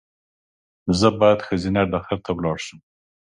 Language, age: Pashto, 60-69